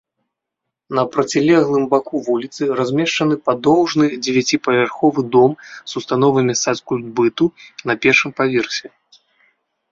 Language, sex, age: Belarusian, male, 30-39